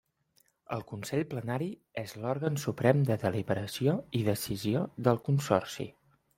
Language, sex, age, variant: Catalan, male, 30-39, Central